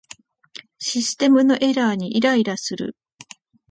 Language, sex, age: Japanese, female, 50-59